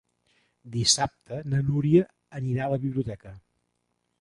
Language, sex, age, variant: Catalan, male, 50-59, Central